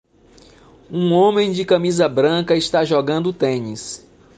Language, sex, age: Portuguese, male, 40-49